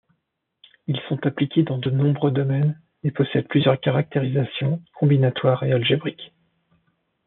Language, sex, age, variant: French, male, 40-49, Français de métropole